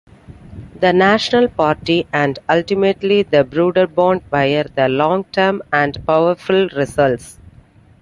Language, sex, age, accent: English, female, 40-49, India and South Asia (India, Pakistan, Sri Lanka)